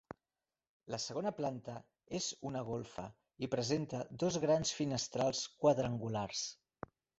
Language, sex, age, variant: Catalan, male, 40-49, Central